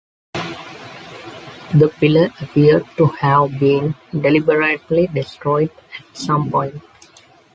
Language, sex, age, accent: English, male, 19-29, India and South Asia (India, Pakistan, Sri Lanka)